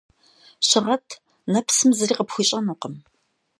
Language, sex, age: Kabardian, female, 40-49